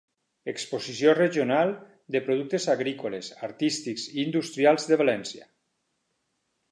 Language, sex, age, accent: Catalan, male, 50-59, valencià